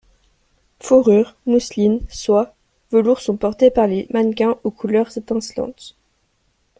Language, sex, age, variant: French, female, under 19, Français de métropole